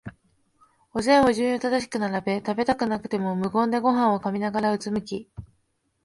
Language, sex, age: Japanese, female, 19-29